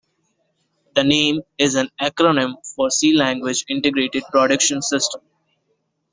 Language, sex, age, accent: English, male, under 19, India and South Asia (India, Pakistan, Sri Lanka)